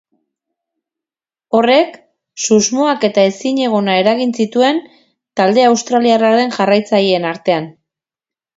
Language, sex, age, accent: Basque, female, 40-49, Erdialdekoa edo Nafarra (Gipuzkoa, Nafarroa)